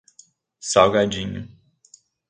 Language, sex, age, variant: Portuguese, male, 19-29, Portuguese (Brasil)